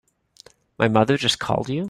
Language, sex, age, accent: English, male, 30-39, United States English